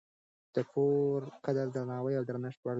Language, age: Pashto, under 19